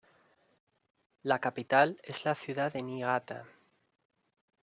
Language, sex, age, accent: Spanish, male, 19-29, España: Norte peninsular (Asturias, Castilla y León, Cantabria, País Vasco, Navarra, Aragón, La Rioja, Guadalajara, Cuenca)